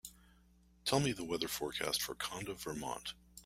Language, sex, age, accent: English, male, 50-59, United States English